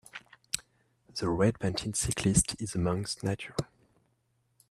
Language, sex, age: English, male, 19-29